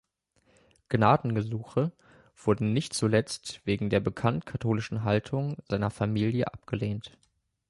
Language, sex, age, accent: German, male, 30-39, Deutschland Deutsch